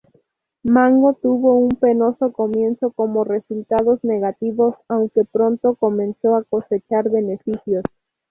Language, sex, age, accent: Spanish, female, 19-29, México